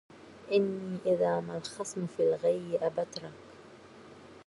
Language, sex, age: Arabic, female, 19-29